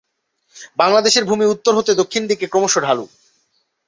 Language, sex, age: Bengali, male, 19-29